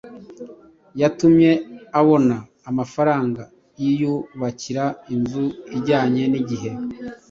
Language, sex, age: Kinyarwanda, male, 40-49